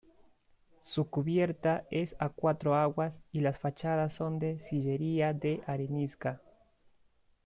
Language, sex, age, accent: Spanish, male, 19-29, Andino-Pacífico: Colombia, Perú, Ecuador, oeste de Bolivia y Venezuela andina